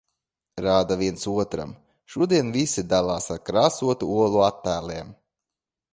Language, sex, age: Latvian, male, 30-39